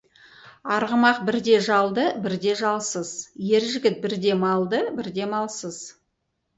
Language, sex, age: Kazakh, female, 40-49